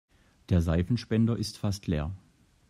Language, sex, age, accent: German, male, 30-39, Deutschland Deutsch